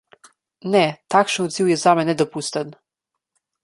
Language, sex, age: Slovenian, female, under 19